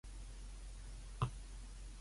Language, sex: Cantonese, female